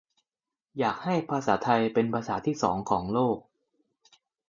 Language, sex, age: Thai, male, 19-29